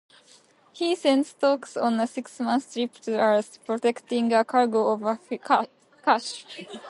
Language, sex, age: English, female, 19-29